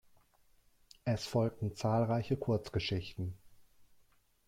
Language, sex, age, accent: German, male, 40-49, Deutschland Deutsch